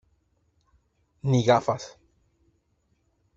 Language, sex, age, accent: Spanish, male, 19-29, México